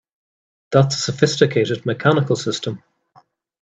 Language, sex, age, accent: English, male, 30-39, Irish English